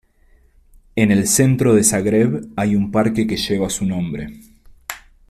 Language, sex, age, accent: Spanish, male, 30-39, Rioplatense: Argentina, Uruguay, este de Bolivia, Paraguay